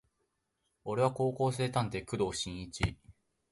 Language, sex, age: Japanese, male, 19-29